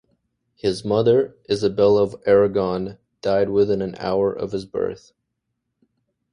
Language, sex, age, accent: English, male, 19-29, Canadian English